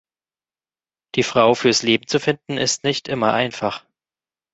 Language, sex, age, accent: German, male, 30-39, Deutschland Deutsch